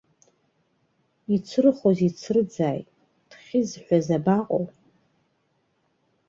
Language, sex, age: Abkhazian, female, 40-49